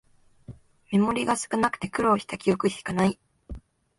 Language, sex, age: Japanese, female, 19-29